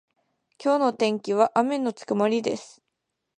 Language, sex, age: Japanese, female, 19-29